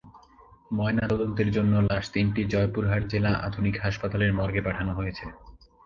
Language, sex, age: Bengali, male, 19-29